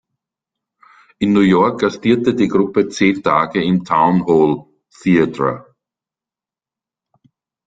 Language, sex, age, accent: German, male, 50-59, Österreichisches Deutsch